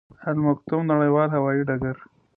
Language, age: Pashto, 30-39